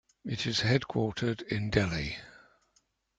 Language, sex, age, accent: English, male, 70-79, England English